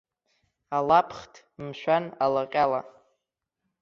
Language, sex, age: Abkhazian, male, under 19